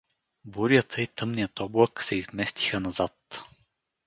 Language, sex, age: Bulgarian, male, 30-39